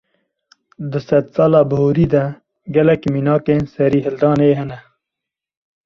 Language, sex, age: Kurdish, male, 30-39